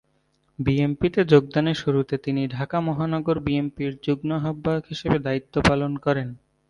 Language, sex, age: Bengali, male, 19-29